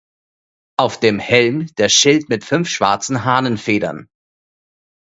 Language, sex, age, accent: German, male, 30-39, Österreichisches Deutsch